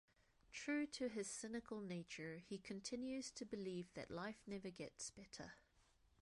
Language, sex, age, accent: English, female, 30-39, New Zealand English